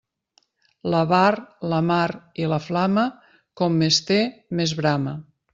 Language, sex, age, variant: Catalan, female, 50-59, Central